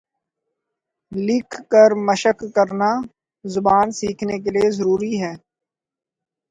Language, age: Urdu, 40-49